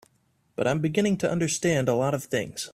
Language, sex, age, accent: English, male, 19-29, United States English